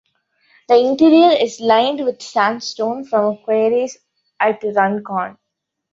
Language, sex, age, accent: English, female, 19-29, India and South Asia (India, Pakistan, Sri Lanka)